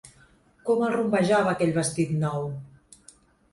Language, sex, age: Catalan, female, 40-49